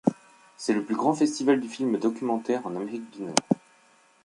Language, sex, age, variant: French, male, 30-39, Français de métropole